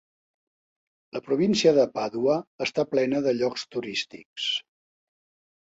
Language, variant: Catalan, Central